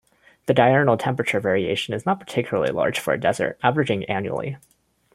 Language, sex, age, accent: English, male, under 19, United States English